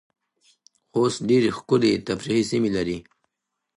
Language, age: Pashto, 19-29